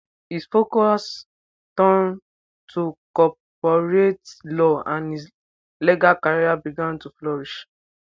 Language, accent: English, United States English